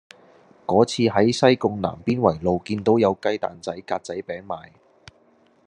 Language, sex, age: Cantonese, male, 19-29